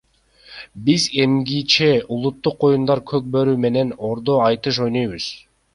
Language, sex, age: Kyrgyz, male, 19-29